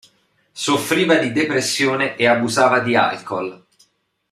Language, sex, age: Italian, male, 30-39